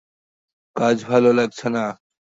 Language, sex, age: Bengali, male, 19-29